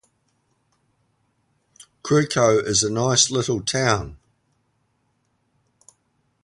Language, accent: English, New Zealand English